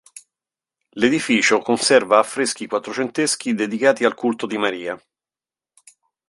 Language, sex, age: Italian, male, 50-59